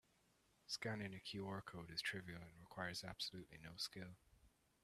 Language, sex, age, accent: English, male, 19-29, Irish English